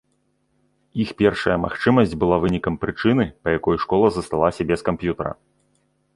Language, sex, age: Belarusian, male, 30-39